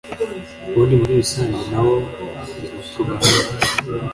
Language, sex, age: Kinyarwanda, male, under 19